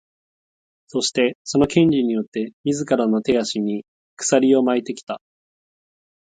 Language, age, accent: Japanese, 19-29, 関西弁